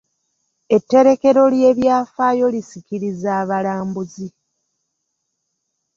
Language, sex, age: Ganda, female, 50-59